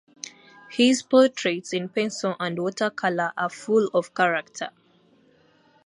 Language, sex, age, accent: English, female, 19-29, England English